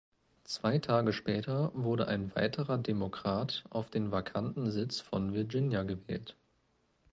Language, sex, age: German, male, 19-29